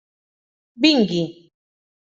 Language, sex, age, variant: Catalan, female, 30-39, Nord-Occidental